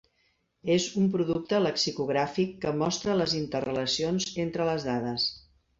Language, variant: Catalan, Central